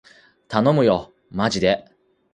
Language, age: Japanese, 30-39